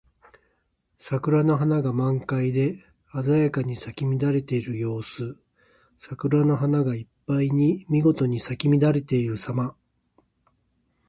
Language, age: Japanese, 50-59